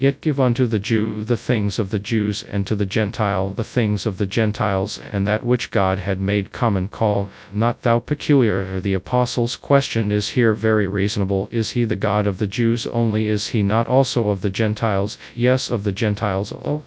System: TTS, FastPitch